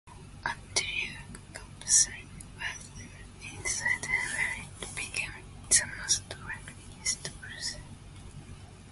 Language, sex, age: English, female, 19-29